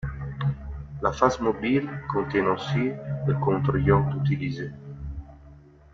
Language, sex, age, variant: French, male, 40-49, Français d'Europe